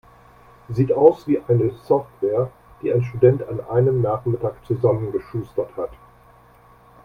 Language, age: German, 60-69